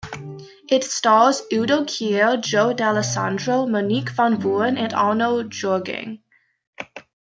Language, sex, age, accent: English, female, under 19, Canadian English